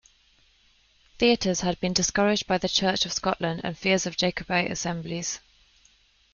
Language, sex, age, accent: English, female, 30-39, England English